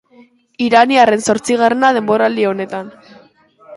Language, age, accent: Basque, under 19, Mendebalekoa (Araba, Bizkaia, Gipuzkoako mendebaleko herri batzuk)